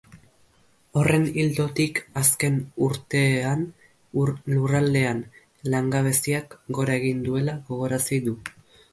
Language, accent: Basque, Erdialdekoa edo Nafarra (Gipuzkoa, Nafarroa)